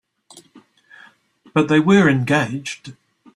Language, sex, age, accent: English, male, 60-69, New Zealand English